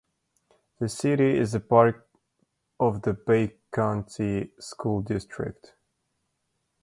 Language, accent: English, United States English